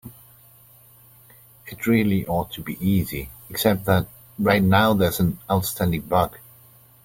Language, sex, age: English, male, 40-49